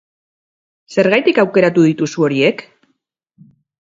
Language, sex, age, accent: Basque, female, 40-49, Mendebalekoa (Araba, Bizkaia, Gipuzkoako mendebaleko herri batzuk)